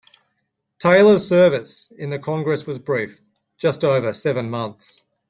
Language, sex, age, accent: English, male, 40-49, Australian English